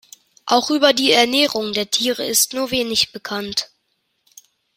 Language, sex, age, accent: German, male, under 19, Deutschland Deutsch